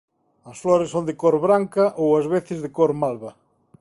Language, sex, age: Galician, male, 40-49